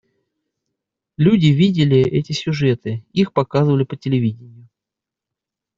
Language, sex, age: Russian, male, 30-39